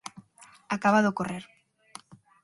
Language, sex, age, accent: Galician, female, under 19, Central (gheada); Neofalante